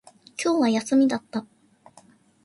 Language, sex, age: Japanese, female, 19-29